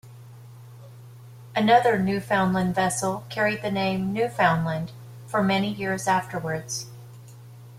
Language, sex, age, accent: English, female, 50-59, United States English